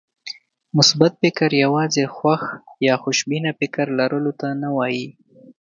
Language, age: Pashto, 19-29